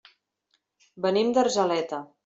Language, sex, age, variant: Catalan, female, 50-59, Central